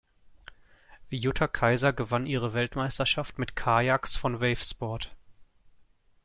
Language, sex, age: German, male, 30-39